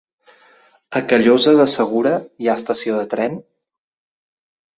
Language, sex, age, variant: Catalan, male, 40-49, Central